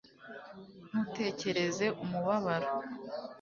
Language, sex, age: Kinyarwanda, female, 19-29